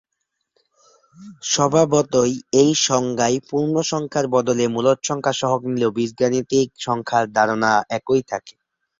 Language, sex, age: Bengali, male, under 19